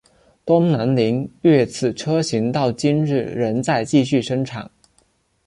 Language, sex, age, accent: Chinese, male, 19-29, 出生地：福建省